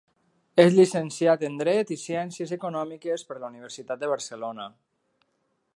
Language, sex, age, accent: Catalan, male, 40-49, valencià